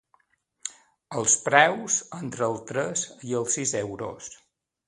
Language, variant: Catalan, Balear